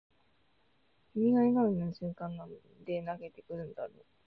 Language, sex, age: Japanese, female, 19-29